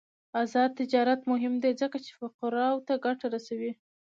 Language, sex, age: Pashto, female, under 19